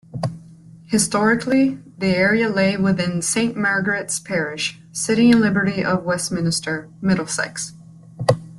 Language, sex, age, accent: English, female, 19-29, United States English